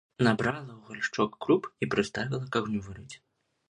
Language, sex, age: Belarusian, male, 19-29